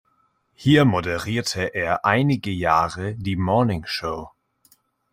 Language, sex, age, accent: German, male, 19-29, Deutschland Deutsch